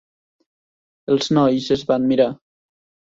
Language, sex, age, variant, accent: Catalan, male, under 19, Nord-Occidental, Tortosí